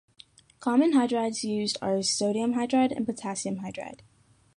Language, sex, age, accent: English, female, under 19, United States English